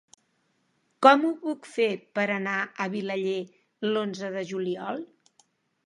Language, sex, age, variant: Catalan, female, 50-59, Central